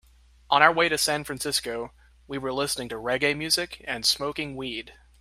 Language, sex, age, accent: English, male, 19-29, United States English